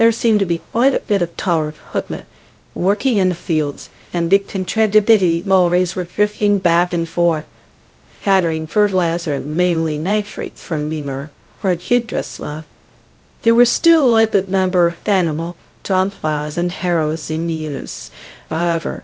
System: TTS, VITS